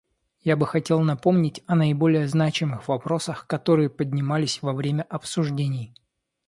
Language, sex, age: Russian, male, 30-39